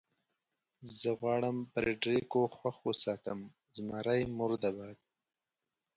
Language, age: Pashto, 19-29